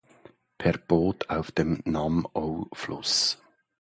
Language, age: German, 50-59